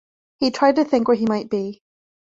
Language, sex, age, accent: English, female, 19-29, England English